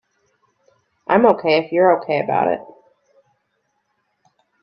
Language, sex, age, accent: English, female, 30-39, United States English